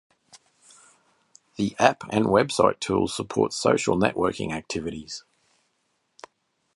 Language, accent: English, Australian English